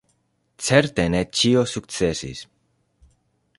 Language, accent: Esperanto, Internacia